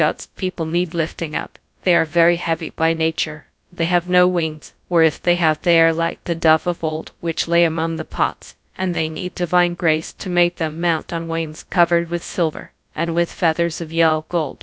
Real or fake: fake